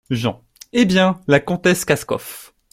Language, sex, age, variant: French, male, 19-29, Français de métropole